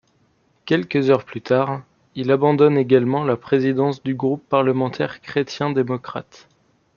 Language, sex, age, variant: French, male, 19-29, Français de métropole